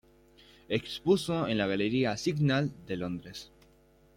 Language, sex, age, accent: Spanish, male, under 19, Rioplatense: Argentina, Uruguay, este de Bolivia, Paraguay